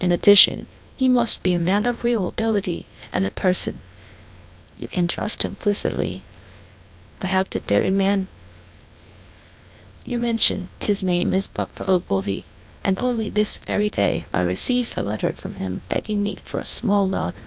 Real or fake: fake